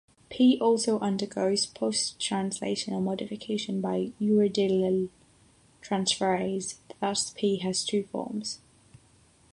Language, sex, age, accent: English, female, 19-29, United States English; England English